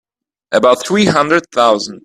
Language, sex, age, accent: English, male, 19-29, United States English